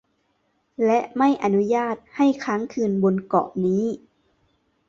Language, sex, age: Thai, female, 19-29